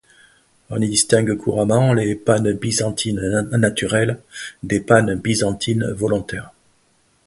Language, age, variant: French, 50-59, Français de métropole